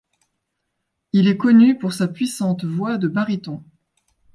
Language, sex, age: French, female, 30-39